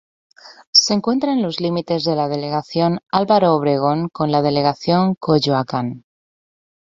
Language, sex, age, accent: Spanish, female, 30-39, España: Centro-Sur peninsular (Madrid, Toledo, Castilla-La Mancha)